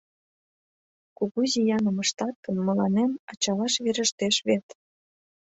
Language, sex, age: Mari, female, 19-29